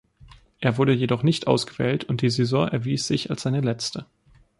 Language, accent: German, Deutschland Deutsch